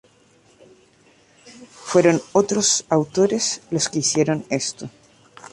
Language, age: Spanish, 40-49